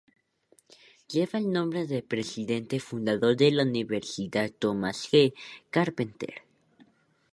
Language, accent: Spanish, México